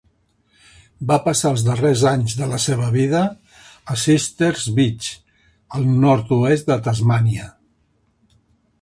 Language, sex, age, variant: Catalan, male, 60-69, Central